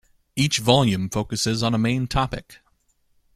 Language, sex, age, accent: English, male, 30-39, United States English